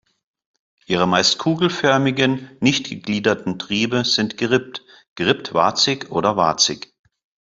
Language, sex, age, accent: German, male, 50-59, Deutschland Deutsch